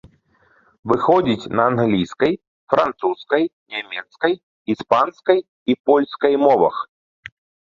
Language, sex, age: Belarusian, male, 30-39